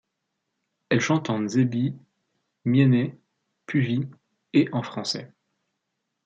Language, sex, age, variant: French, male, 30-39, Français de métropole